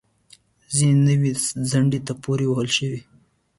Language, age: Pashto, 19-29